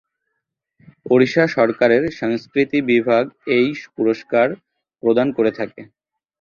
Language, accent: Bengali, Bangladeshi